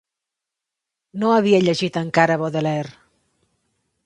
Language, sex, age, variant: Catalan, female, 40-49, Central